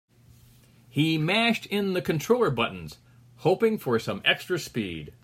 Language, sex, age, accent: English, male, 60-69, United States English